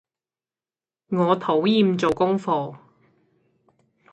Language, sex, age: Cantonese, female, 19-29